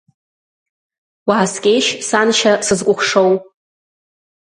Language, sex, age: Abkhazian, female, under 19